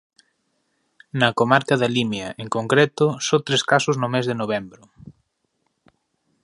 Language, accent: Galician, Oriental (común en zona oriental)